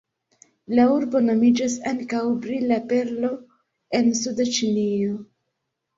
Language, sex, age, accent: Esperanto, female, 19-29, Internacia